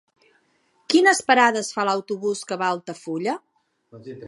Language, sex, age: Catalan, female, 40-49